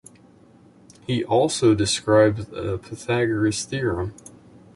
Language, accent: English, United States English